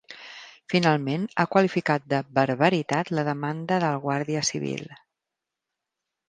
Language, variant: Catalan, Central